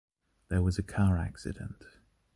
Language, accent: English, England English